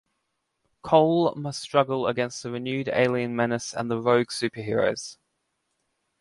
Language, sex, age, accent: English, male, under 19, Australian English